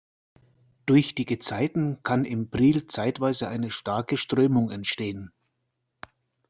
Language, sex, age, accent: German, male, 40-49, Deutschland Deutsch